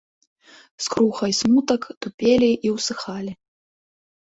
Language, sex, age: Belarusian, female, 19-29